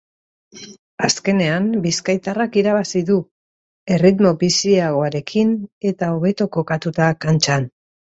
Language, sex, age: Basque, female, 50-59